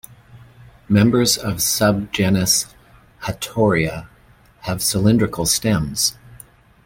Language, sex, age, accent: English, male, 50-59, Canadian English